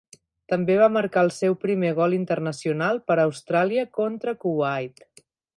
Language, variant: Catalan, Central